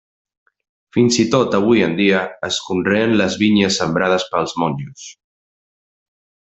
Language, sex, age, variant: Catalan, male, 19-29, Central